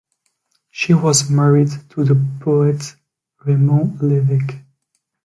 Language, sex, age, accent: English, male, 19-29, United States English